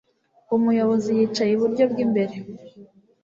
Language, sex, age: Kinyarwanda, female, 19-29